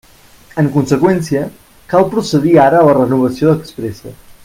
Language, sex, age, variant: Catalan, male, 30-39, Central